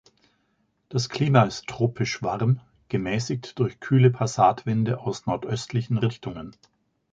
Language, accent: German, Deutschland Deutsch